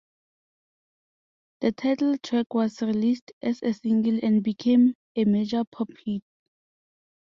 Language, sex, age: English, female, 19-29